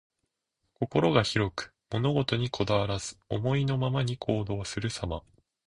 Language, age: Japanese, under 19